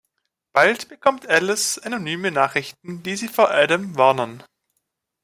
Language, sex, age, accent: German, male, 19-29, Deutschland Deutsch